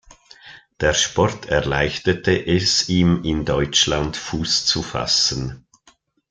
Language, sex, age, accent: German, male, 60-69, Schweizerdeutsch